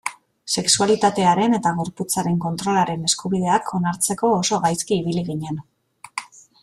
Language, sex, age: Basque, female, 30-39